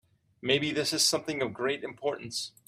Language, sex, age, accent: English, male, 30-39, United States English